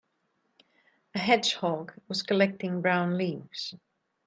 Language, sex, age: English, female, 40-49